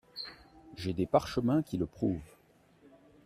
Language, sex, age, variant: French, male, 50-59, Français de métropole